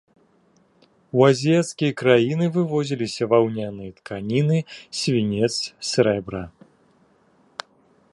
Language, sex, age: Belarusian, male, 40-49